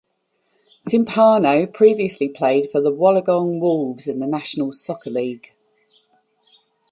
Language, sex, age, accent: English, female, 40-49, England English